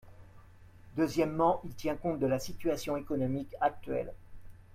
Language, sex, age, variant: French, male, 50-59, Français de métropole